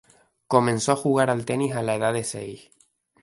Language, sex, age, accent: Spanish, male, 19-29, España: Islas Canarias